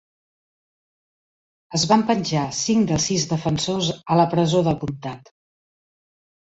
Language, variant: Catalan, Central